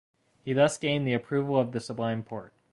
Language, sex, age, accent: English, male, under 19, United States English